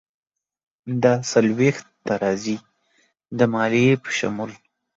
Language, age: Pashto, 19-29